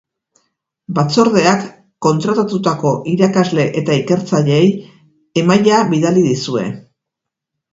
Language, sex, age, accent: Basque, female, 50-59, Erdialdekoa edo Nafarra (Gipuzkoa, Nafarroa)